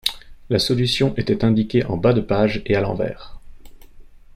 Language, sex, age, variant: French, male, 30-39, Français de métropole